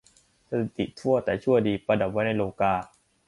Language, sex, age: Thai, male, under 19